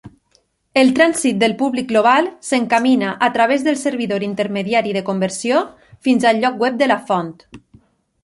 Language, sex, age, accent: Catalan, female, 30-39, valencià